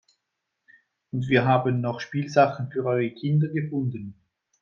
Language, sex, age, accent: German, male, 50-59, Schweizerdeutsch